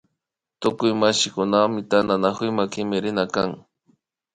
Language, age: Imbabura Highland Quichua, 30-39